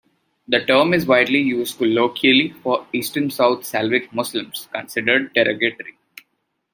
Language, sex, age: English, male, under 19